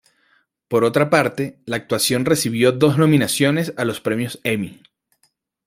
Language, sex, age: Spanish, male, 19-29